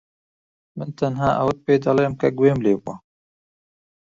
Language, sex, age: Central Kurdish, male, 30-39